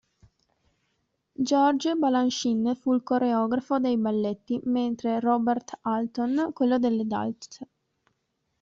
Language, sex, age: Italian, female, 19-29